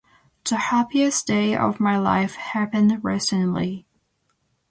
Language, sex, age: English, female, 19-29